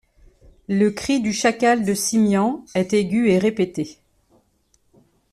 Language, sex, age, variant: French, female, 50-59, Français de métropole